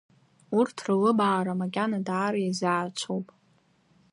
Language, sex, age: Abkhazian, female, under 19